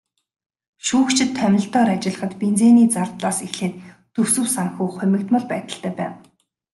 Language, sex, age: Mongolian, female, 19-29